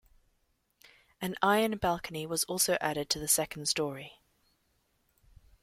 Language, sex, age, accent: English, female, 19-29, England English